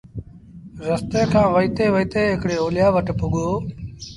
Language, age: Sindhi Bhil, 40-49